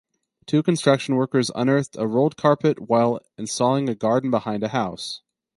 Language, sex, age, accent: English, male, 30-39, United States English